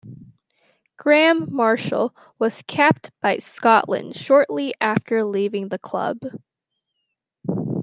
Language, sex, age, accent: English, female, under 19, United States English